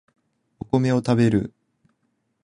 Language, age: Japanese, 19-29